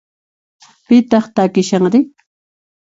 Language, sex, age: Puno Quechua, female, 60-69